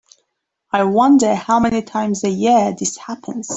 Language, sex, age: English, female, 19-29